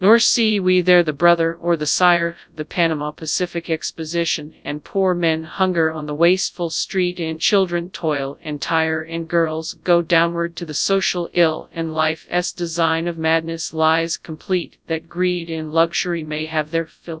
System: TTS, FastPitch